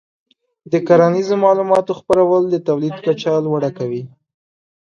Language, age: Pashto, under 19